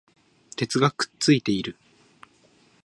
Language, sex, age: Japanese, male, 19-29